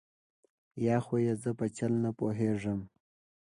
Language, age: Pashto, 19-29